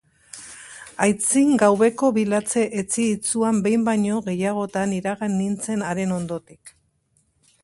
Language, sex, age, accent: Basque, female, 60-69, Mendebalekoa (Araba, Bizkaia, Gipuzkoako mendebaleko herri batzuk)